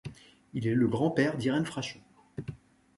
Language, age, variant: French, 40-49, Français de métropole